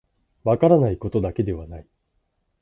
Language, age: Japanese, 19-29